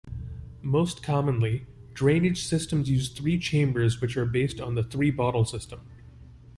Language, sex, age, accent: English, male, 30-39, United States English